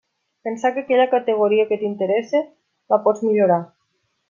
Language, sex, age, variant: Catalan, female, 19-29, Nord-Occidental